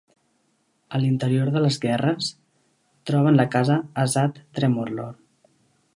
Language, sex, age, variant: Catalan, male, under 19, Central